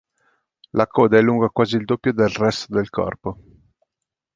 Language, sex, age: Italian, male, 50-59